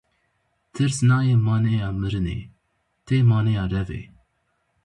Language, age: Kurdish, 19-29